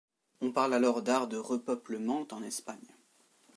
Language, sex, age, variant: French, male, under 19, Français de métropole